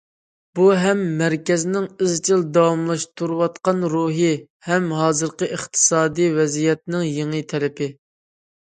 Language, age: Uyghur, 19-29